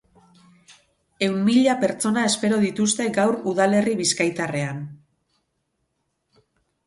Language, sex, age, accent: Basque, female, 40-49, Mendebalekoa (Araba, Bizkaia, Gipuzkoako mendebaleko herri batzuk)